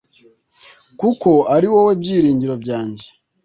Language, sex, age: Kinyarwanda, male, 50-59